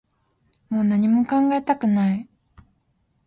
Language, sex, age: Japanese, female, 19-29